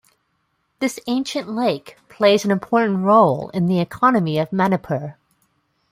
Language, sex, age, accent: English, female, 40-49, United States English